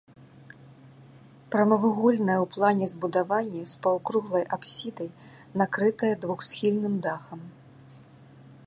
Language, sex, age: Belarusian, female, 60-69